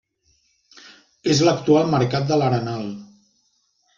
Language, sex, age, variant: Catalan, male, 50-59, Central